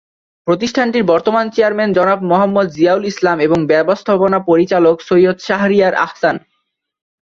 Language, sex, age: Bengali, male, 19-29